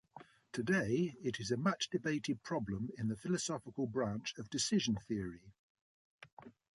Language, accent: English, England English